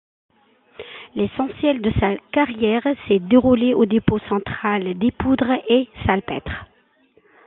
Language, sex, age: French, female, 40-49